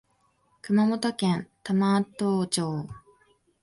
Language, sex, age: Japanese, female, 19-29